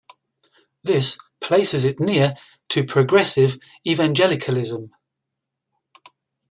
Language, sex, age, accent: English, male, 50-59, England English